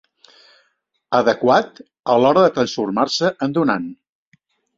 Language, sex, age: Catalan, male, 70-79